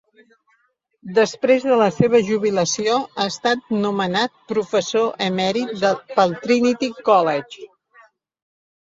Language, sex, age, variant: Catalan, female, 60-69, Central